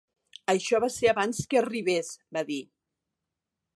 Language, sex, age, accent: Catalan, female, 60-69, occidental